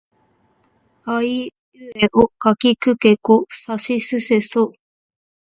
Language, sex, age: Japanese, female, 19-29